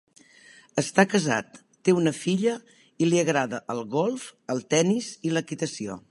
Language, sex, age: Catalan, female, 60-69